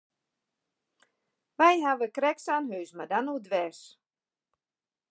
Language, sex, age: Western Frisian, female, 50-59